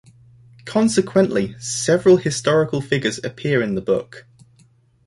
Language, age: English, 19-29